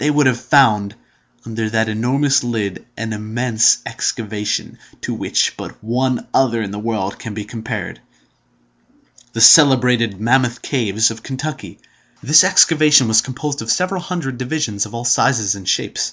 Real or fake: real